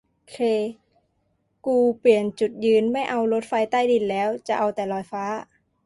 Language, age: Thai, 19-29